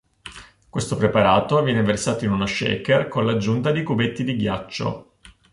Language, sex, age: Italian, male, 30-39